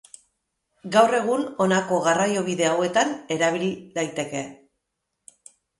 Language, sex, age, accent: Basque, female, 40-49, Mendebalekoa (Araba, Bizkaia, Gipuzkoako mendebaleko herri batzuk)